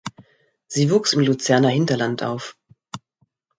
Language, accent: German, Deutschland Deutsch